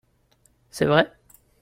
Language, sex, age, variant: French, male, 19-29, Français de métropole